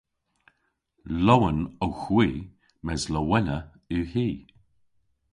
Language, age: Cornish, 50-59